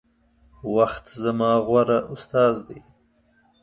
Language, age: Pashto, 30-39